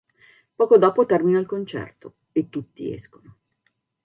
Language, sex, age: Italian, female, 40-49